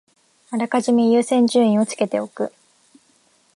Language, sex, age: Japanese, female, 19-29